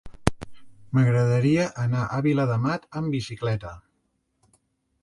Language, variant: Catalan, Central